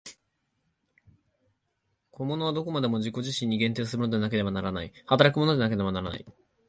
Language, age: Japanese, 19-29